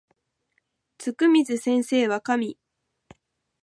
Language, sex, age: Japanese, female, 19-29